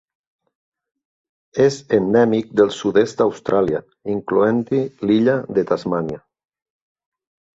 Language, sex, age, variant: Catalan, male, 40-49, Nord-Occidental